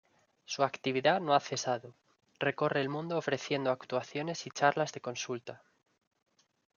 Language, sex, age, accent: Spanish, male, 19-29, España: Norte peninsular (Asturias, Castilla y León, Cantabria, País Vasco, Navarra, Aragón, La Rioja, Guadalajara, Cuenca)